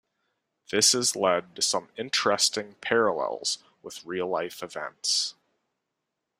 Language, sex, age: English, male, 19-29